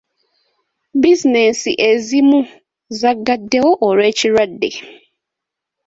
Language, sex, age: Ganda, female, 19-29